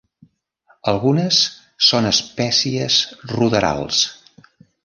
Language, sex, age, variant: Catalan, male, 70-79, Central